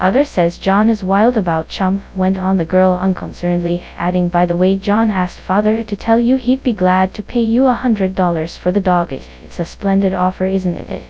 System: TTS, FastPitch